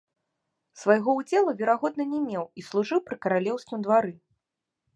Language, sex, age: Belarusian, female, 19-29